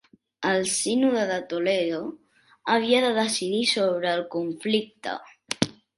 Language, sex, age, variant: Catalan, male, under 19, Central